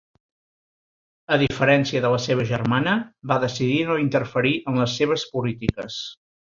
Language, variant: Catalan, Central